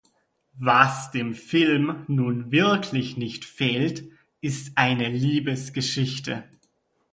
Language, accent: German, Deutschland Deutsch